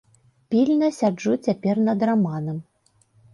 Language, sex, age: Belarusian, female, 40-49